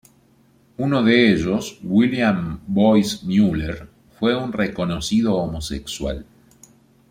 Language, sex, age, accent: Spanish, male, 50-59, Rioplatense: Argentina, Uruguay, este de Bolivia, Paraguay